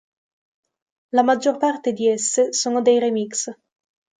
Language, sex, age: Italian, female, 19-29